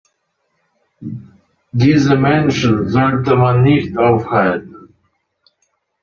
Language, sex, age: German, male, 30-39